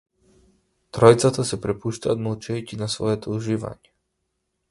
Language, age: Macedonian, 19-29